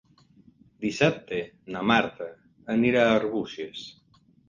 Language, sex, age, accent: Catalan, male, 50-59, occidental